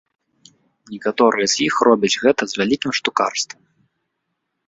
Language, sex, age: Belarusian, male, 19-29